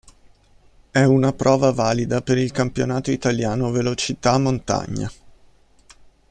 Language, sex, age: Italian, male, 30-39